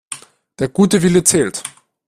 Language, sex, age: German, male, under 19